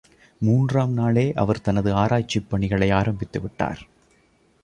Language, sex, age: Tamil, male, 30-39